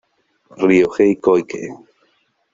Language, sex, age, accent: Spanish, male, 30-39, España: Norte peninsular (Asturias, Castilla y León, Cantabria, País Vasco, Navarra, Aragón, La Rioja, Guadalajara, Cuenca)